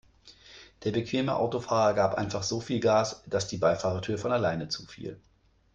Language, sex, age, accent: German, male, 30-39, Deutschland Deutsch